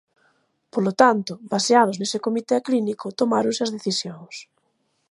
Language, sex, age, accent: Galician, female, 30-39, Central (gheada); Normativo (estándar)